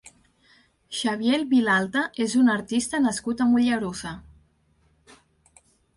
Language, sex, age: Catalan, female, 30-39